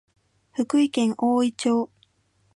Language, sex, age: Japanese, female, 19-29